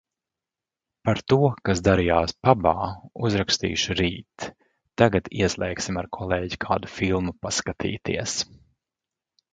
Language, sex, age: Latvian, male, 40-49